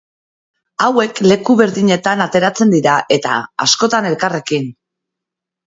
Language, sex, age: Basque, female, 40-49